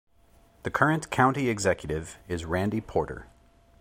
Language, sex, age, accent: English, male, 40-49, United States English